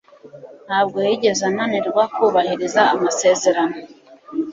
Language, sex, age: Kinyarwanda, female, 30-39